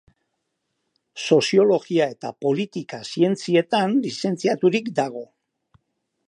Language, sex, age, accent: Basque, male, 60-69, Mendebalekoa (Araba, Bizkaia, Gipuzkoako mendebaleko herri batzuk)